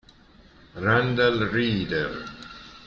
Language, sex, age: Italian, male, 60-69